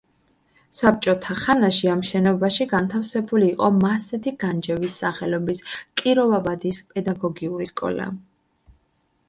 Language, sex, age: Georgian, female, 19-29